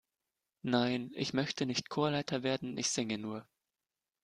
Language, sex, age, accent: German, male, 19-29, Deutschland Deutsch